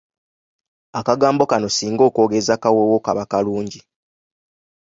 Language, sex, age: Ganda, male, 19-29